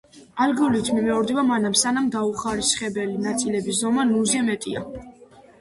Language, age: Georgian, under 19